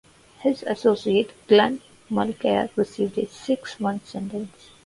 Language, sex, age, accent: English, female, 19-29, India and South Asia (India, Pakistan, Sri Lanka)